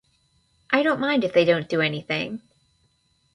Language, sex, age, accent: English, female, under 19, United States English